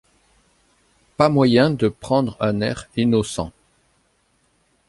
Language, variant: French, Français de métropole